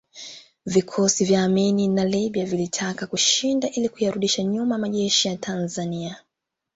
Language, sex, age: Swahili, female, 19-29